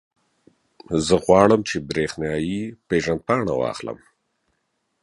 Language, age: Pashto, 40-49